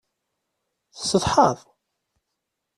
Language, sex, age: Kabyle, male, 30-39